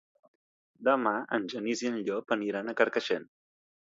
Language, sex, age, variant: Catalan, male, 30-39, Central